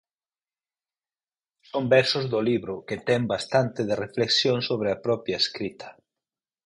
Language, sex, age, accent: Galician, male, 50-59, Normativo (estándar)